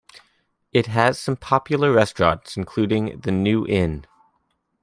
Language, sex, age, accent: English, male, 30-39, United States English